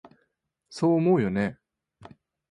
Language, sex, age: Japanese, male, 19-29